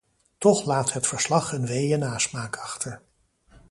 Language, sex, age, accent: Dutch, male, 50-59, Nederlands Nederlands